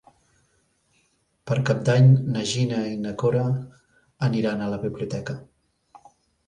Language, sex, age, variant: Catalan, male, 40-49, Central